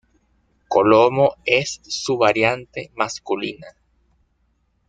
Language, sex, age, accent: Spanish, male, 19-29, Caribe: Cuba, Venezuela, Puerto Rico, República Dominicana, Panamá, Colombia caribeña, México caribeño, Costa del golfo de México